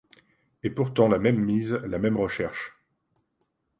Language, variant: French, Français de métropole